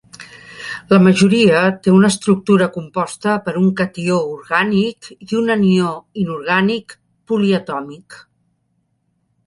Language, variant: Catalan, Central